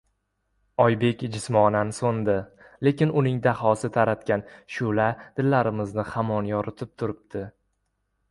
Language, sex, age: Uzbek, male, 19-29